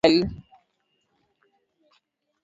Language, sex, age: Swahili, female, 19-29